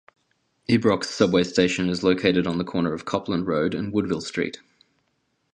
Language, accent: English, Australian English